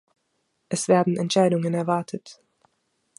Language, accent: German, Österreichisches Deutsch